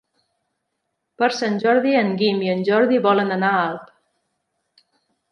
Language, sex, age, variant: Catalan, female, 40-49, Central